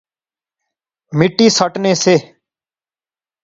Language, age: Pahari-Potwari, 19-29